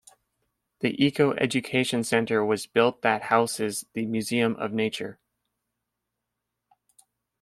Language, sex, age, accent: English, male, 19-29, Canadian English